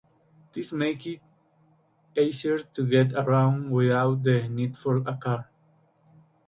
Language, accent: English, West Indies and Bermuda (Bahamas, Bermuda, Jamaica, Trinidad)